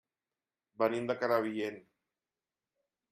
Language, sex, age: Catalan, male, 50-59